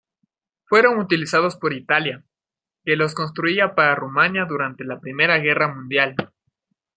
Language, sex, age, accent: Spanish, male, 19-29, Andino-Pacífico: Colombia, Perú, Ecuador, oeste de Bolivia y Venezuela andina